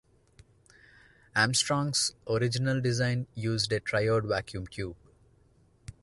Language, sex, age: English, male, 30-39